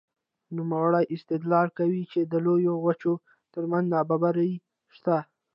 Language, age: Pashto, 19-29